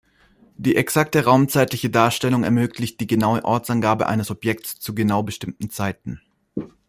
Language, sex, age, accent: German, male, 19-29, Deutschland Deutsch